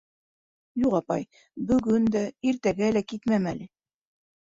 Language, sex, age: Bashkir, female, 60-69